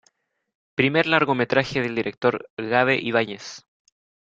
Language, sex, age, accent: Spanish, male, under 19, Chileno: Chile, Cuyo